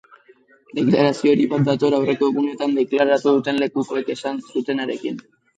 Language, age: Basque, under 19